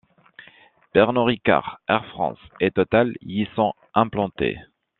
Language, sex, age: French, male, 30-39